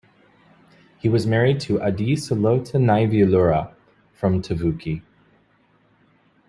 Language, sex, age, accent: English, male, 19-29, United States English